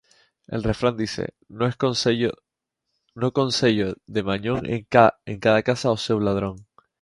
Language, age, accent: Spanish, 19-29, España: Islas Canarias